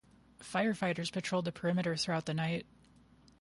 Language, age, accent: English, 30-39, United States English